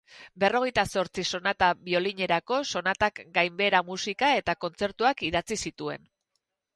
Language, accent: Basque, Erdialdekoa edo Nafarra (Gipuzkoa, Nafarroa)